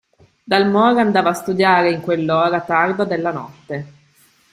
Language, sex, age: Italian, female, 30-39